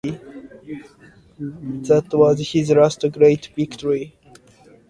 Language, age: English, 19-29